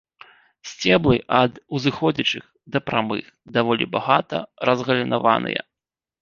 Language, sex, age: Belarusian, male, 40-49